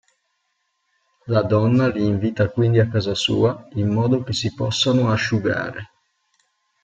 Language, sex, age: Italian, male, 40-49